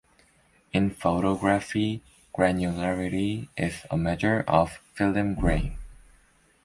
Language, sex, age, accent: English, male, under 19, United States English